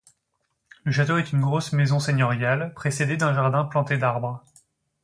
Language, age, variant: French, 19-29, Français de métropole